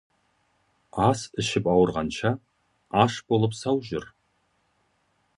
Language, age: Kazakh, 40-49